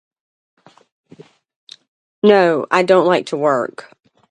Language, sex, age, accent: English, female, 40-49, southern United States